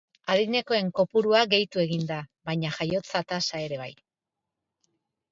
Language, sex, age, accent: Basque, female, 50-59, Erdialdekoa edo Nafarra (Gipuzkoa, Nafarroa)